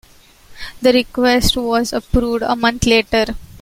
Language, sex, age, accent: English, female, 19-29, India and South Asia (India, Pakistan, Sri Lanka)